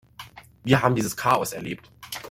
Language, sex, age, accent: German, male, under 19, Deutschland Deutsch